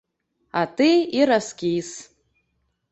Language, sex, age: Belarusian, female, 30-39